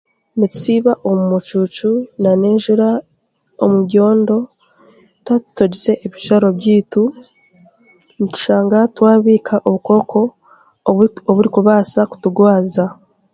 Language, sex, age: Chiga, female, 19-29